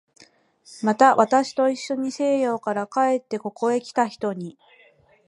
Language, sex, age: Japanese, female, 30-39